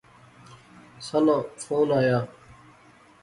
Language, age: Pahari-Potwari, 30-39